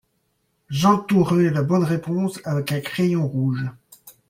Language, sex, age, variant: French, male, 40-49, Français de métropole